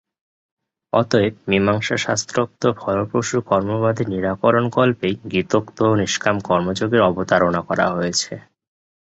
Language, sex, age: Bengali, male, 19-29